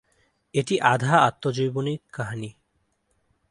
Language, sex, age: Bengali, male, 19-29